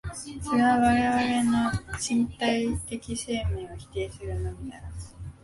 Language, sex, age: Japanese, female, 19-29